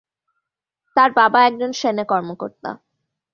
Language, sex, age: Bengali, female, 19-29